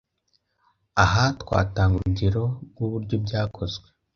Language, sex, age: Kinyarwanda, male, under 19